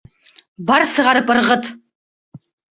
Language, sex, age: Bashkir, female, 30-39